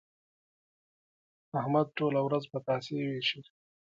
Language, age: Pashto, 30-39